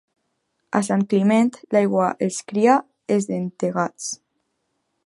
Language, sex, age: Catalan, female, under 19